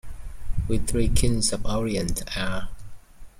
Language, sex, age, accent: English, male, 30-39, United States English